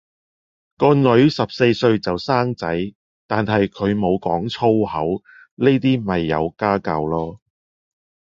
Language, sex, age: Cantonese, male, 40-49